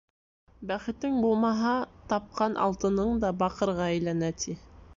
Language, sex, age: Bashkir, female, 19-29